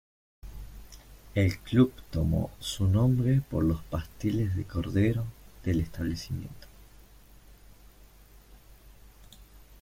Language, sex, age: Spanish, male, 19-29